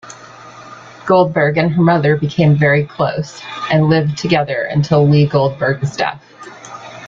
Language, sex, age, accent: English, female, 50-59, United States English